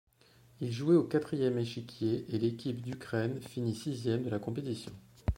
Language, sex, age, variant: French, male, under 19, Français de métropole